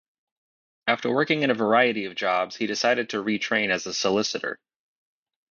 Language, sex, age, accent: English, male, 30-39, United States English